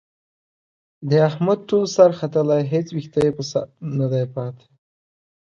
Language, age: Pashto, under 19